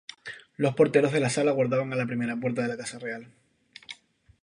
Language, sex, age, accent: Spanish, male, 19-29, España: Islas Canarias